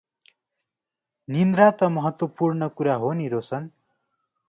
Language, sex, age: Nepali, male, 19-29